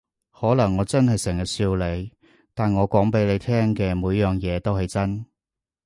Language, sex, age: Cantonese, male, 30-39